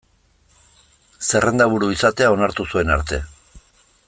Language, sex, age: Basque, male, 50-59